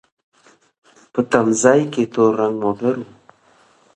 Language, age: Pashto, 19-29